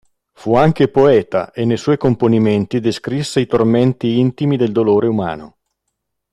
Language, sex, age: Italian, male, 50-59